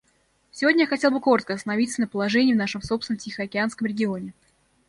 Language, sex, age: Russian, female, under 19